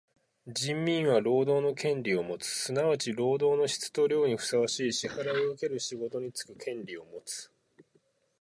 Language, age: Japanese, 30-39